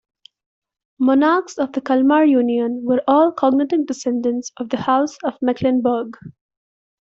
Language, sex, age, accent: English, female, 19-29, India and South Asia (India, Pakistan, Sri Lanka)